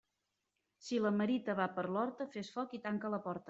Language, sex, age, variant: Catalan, female, 30-39, Central